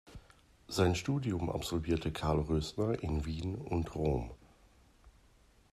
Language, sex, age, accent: German, male, 40-49, Deutschland Deutsch